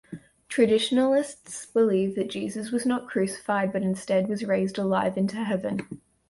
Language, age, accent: English, under 19, Australian English